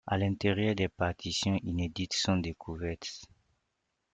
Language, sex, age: French, male, 30-39